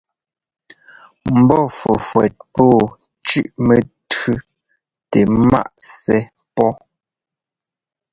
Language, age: Ngomba, 19-29